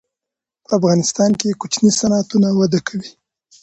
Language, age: Pashto, 19-29